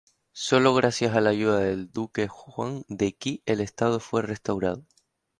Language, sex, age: Spanish, male, 19-29